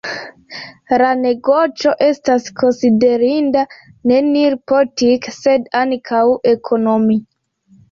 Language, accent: Esperanto, Internacia